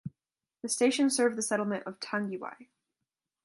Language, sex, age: English, female, under 19